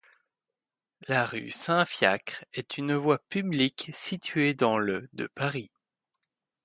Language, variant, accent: French, Français d'Europe, Français de Belgique